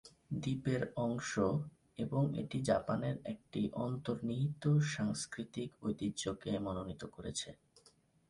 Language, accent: Bengali, Native